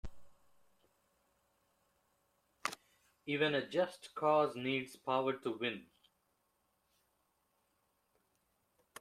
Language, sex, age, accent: English, male, 30-39, United States English